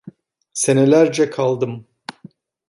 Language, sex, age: Turkish, male, 50-59